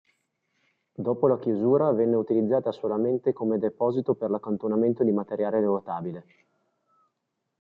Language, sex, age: Italian, male, 30-39